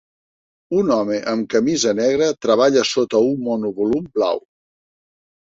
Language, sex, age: Catalan, male, 50-59